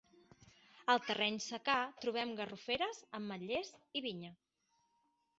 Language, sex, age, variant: Catalan, female, 30-39, Central